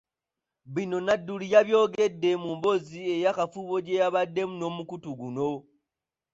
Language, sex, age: Ganda, male, 19-29